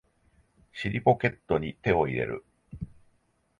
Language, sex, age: Japanese, male, 50-59